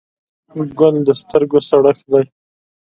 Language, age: Pashto, 19-29